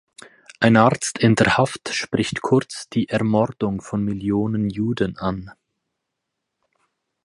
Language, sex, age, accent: German, male, 30-39, Schweizerdeutsch